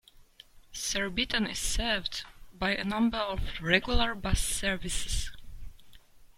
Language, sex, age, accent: English, female, 30-39, England English